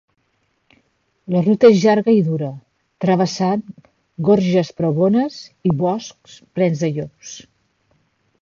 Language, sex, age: Catalan, female, 50-59